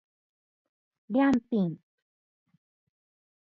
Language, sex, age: Japanese, female, 40-49